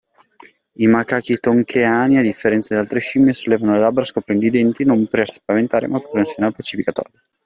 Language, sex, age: Italian, male, 19-29